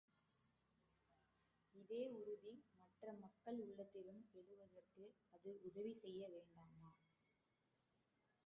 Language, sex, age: Tamil, female, 19-29